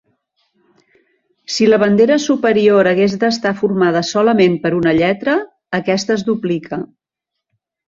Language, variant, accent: Catalan, Central, central